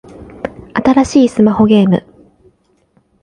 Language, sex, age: Japanese, female, 19-29